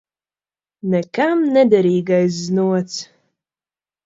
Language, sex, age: Latvian, female, under 19